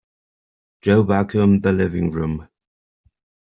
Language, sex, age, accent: English, male, 40-49, England English